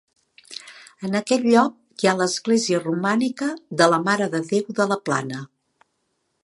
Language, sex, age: Catalan, female, 60-69